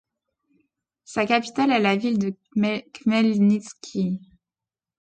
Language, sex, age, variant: French, female, 30-39, Français de métropole